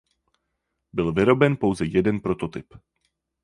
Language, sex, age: Czech, male, 19-29